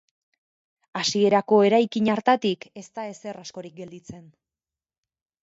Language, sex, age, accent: Basque, female, 19-29, Erdialdekoa edo Nafarra (Gipuzkoa, Nafarroa)